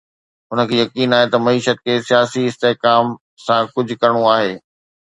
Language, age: Sindhi, 40-49